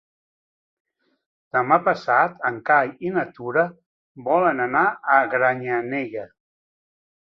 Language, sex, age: Catalan, male, 40-49